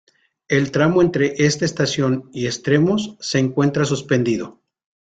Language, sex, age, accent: Spanish, male, 50-59, México